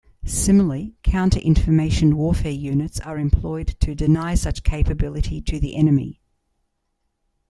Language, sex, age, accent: English, female, 60-69, Australian English